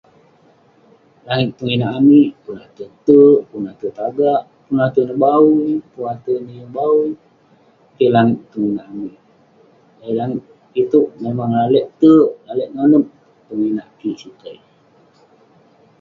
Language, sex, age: Western Penan, male, 19-29